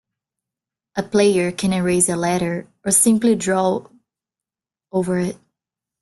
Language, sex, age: English, female, 19-29